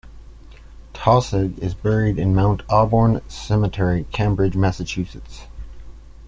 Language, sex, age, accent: English, male, 30-39, United States English